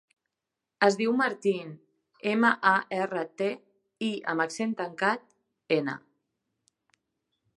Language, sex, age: Catalan, female, 30-39